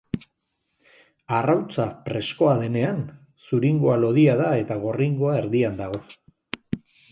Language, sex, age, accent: Basque, male, 50-59, Erdialdekoa edo Nafarra (Gipuzkoa, Nafarroa)